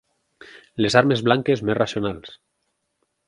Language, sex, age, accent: Catalan, male, 19-29, valencià